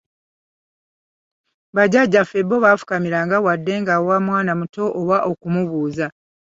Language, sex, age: Ganda, female, 50-59